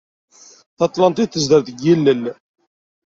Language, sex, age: Kabyle, male, 40-49